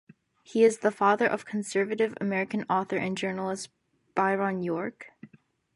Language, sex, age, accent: English, female, under 19, United States English